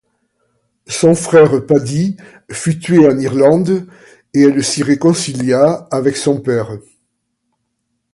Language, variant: French, Français de métropole